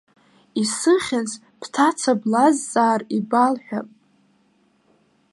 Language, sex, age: Abkhazian, female, under 19